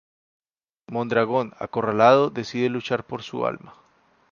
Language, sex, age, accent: Spanish, male, 30-39, Andino-Pacífico: Colombia, Perú, Ecuador, oeste de Bolivia y Venezuela andina